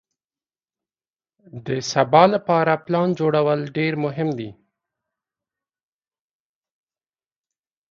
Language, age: Pashto, 30-39